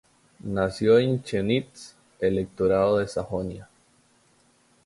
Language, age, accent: Spanish, 30-39, América central